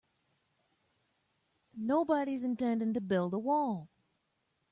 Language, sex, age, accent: English, female, 30-39, United States English